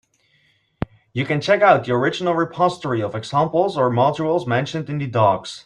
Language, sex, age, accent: English, male, 19-29, United States English